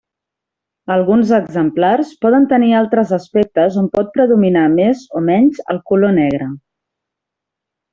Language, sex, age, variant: Catalan, female, 40-49, Central